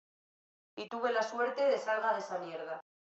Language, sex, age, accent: Spanish, female, 19-29, España: Norte peninsular (Asturias, Castilla y León, Cantabria, País Vasco, Navarra, Aragón, La Rioja, Guadalajara, Cuenca)